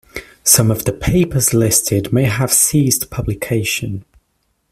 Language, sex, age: English, male, 19-29